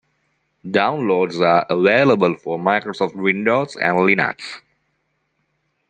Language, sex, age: English, male, 19-29